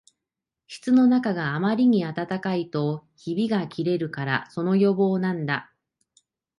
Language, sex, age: Japanese, female, 30-39